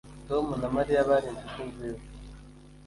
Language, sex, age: Kinyarwanda, male, 19-29